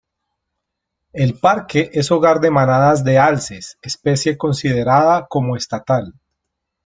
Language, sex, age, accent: Spanish, male, 30-39, Andino-Pacífico: Colombia, Perú, Ecuador, oeste de Bolivia y Venezuela andina